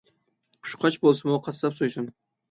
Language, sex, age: Uyghur, male, 19-29